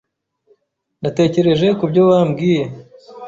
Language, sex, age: Kinyarwanda, male, 19-29